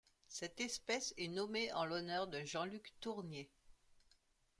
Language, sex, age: French, female, 50-59